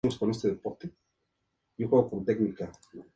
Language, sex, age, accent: Spanish, male, 19-29, México